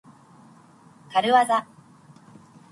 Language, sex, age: Japanese, female, 19-29